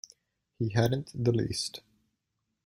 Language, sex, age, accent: English, male, 19-29, United States English